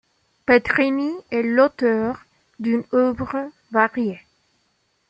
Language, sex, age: French, female, 40-49